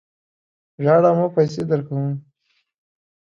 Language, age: Pashto, under 19